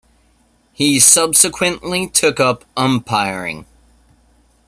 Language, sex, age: English, male, 30-39